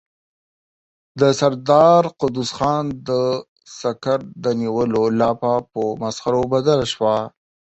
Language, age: Pashto, 30-39